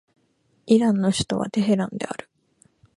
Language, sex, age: Japanese, female, 19-29